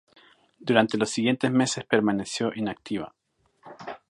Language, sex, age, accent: Spanish, male, 40-49, América central